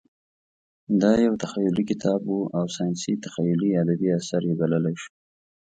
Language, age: Pashto, 19-29